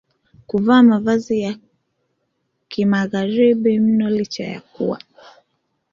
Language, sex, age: Swahili, female, 19-29